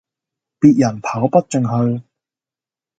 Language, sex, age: Cantonese, male, under 19